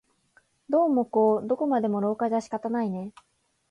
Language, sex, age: Japanese, female, 19-29